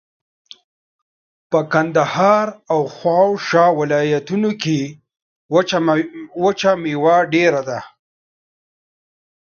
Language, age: Pashto, 30-39